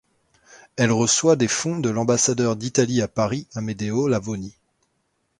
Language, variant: French, Français de métropole